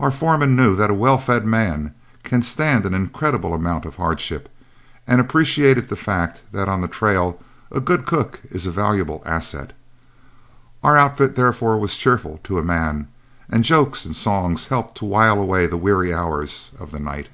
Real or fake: real